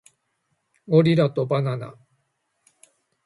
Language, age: Japanese, 50-59